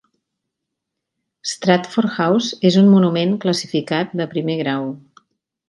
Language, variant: Catalan, Central